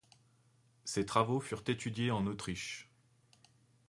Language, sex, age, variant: French, male, 30-39, Français de métropole